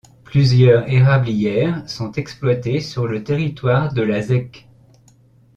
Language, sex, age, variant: French, male, 30-39, Français de métropole